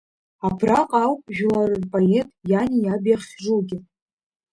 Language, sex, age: Abkhazian, female, under 19